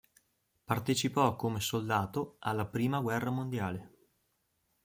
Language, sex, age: Italian, male, 19-29